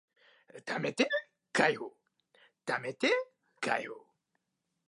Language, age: Japanese, under 19